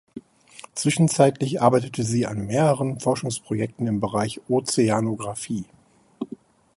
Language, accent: German, Deutschland Deutsch